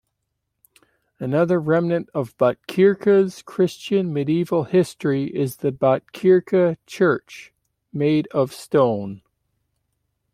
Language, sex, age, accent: English, male, 40-49, United States English